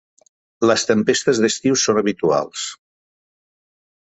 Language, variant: Catalan, Central